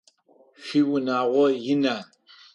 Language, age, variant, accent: Adyghe, 60-69, Адыгабзэ (Кирил, пстэумэ зэдыряе), Кıэмгуй (Çemguy)